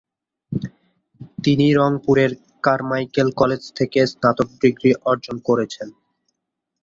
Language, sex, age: Bengali, male, 19-29